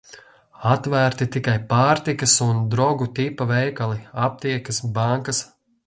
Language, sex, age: Latvian, male, 30-39